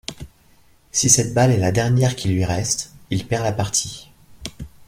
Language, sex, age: French, male, 40-49